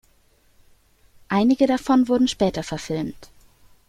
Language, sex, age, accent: German, female, 30-39, Deutschland Deutsch